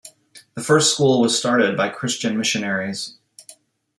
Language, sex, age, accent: English, male, 40-49, United States English